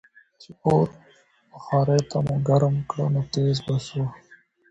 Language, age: Pashto, 19-29